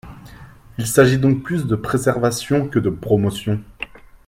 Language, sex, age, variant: French, male, 19-29, Français de métropole